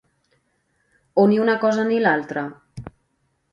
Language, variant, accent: Catalan, Central, central